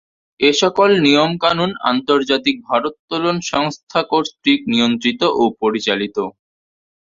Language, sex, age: Bengali, male, under 19